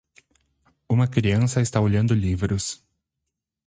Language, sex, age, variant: Portuguese, male, 30-39, Portuguese (Brasil)